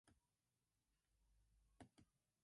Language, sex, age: English, female, under 19